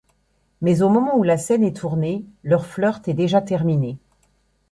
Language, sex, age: French, female, 50-59